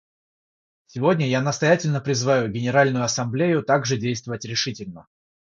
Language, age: Russian, 30-39